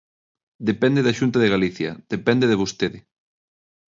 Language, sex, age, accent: Galician, male, 19-29, Central (gheada); Neofalante